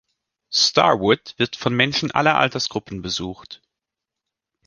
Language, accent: German, Deutschland Deutsch